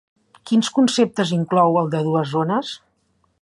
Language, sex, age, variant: Catalan, female, 50-59, Central